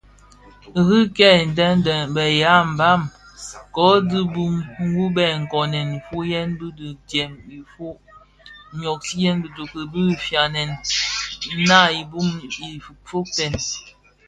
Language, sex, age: Bafia, female, 30-39